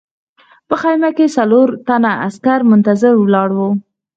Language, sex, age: Pashto, female, 19-29